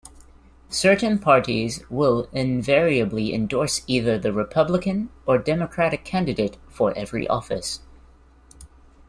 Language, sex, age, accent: English, male, 19-29, New Zealand English